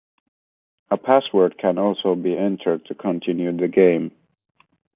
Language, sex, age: English, male, 19-29